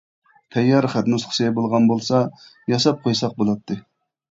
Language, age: Uyghur, 19-29